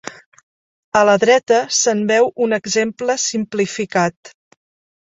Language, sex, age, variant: Catalan, female, 50-59, Central